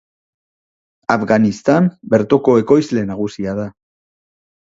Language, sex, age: Basque, male, 50-59